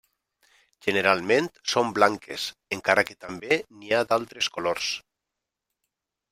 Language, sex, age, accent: Catalan, male, 40-49, valencià